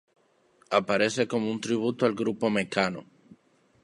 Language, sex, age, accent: Spanish, male, 19-29, Caribe: Cuba, Venezuela, Puerto Rico, República Dominicana, Panamá, Colombia caribeña, México caribeño, Costa del golfo de México